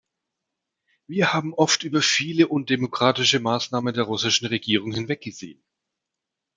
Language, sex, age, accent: German, male, 30-39, Deutschland Deutsch